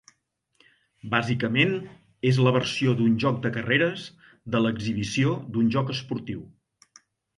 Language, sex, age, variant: Catalan, male, 50-59, Central